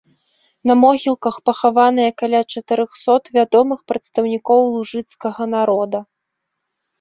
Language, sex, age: Belarusian, female, 19-29